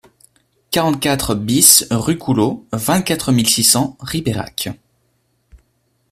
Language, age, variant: French, 19-29, Français de métropole